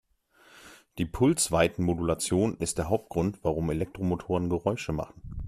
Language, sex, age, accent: German, male, 30-39, Deutschland Deutsch